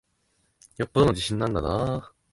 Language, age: Japanese, 19-29